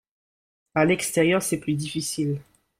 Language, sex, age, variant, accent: French, male, 19-29, Français des départements et régions d'outre-mer, Français de La Réunion